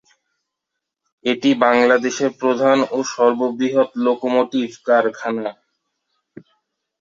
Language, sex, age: Bengali, male, 19-29